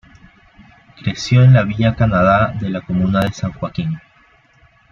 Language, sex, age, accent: Spanish, male, 19-29, Andino-Pacífico: Colombia, Perú, Ecuador, oeste de Bolivia y Venezuela andina